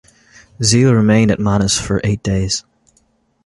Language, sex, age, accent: English, male, 19-29, Irish English